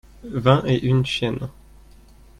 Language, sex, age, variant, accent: French, male, 19-29, Français d'Europe, Français de Suisse